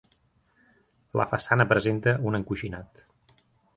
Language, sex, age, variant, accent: Catalan, male, 30-39, Central, tarragoní